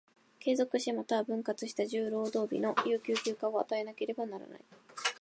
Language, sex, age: Japanese, female, 19-29